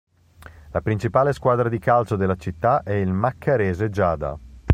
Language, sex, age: Italian, male, 30-39